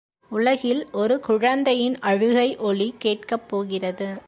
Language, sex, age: Tamil, female, 30-39